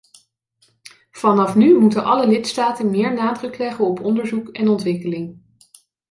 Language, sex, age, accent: Dutch, female, 40-49, Nederlands Nederlands